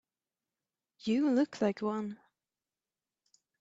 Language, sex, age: English, female, 19-29